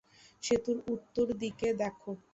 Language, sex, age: Bengali, female, 19-29